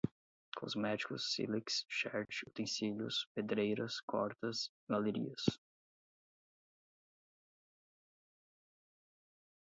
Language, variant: Portuguese, Portuguese (Brasil)